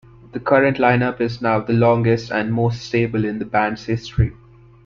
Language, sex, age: English, male, 19-29